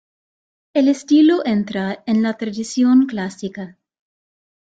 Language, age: Spanish, 19-29